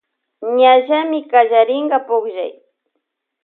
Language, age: Loja Highland Quichua, 40-49